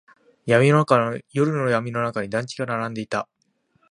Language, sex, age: Japanese, male, 19-29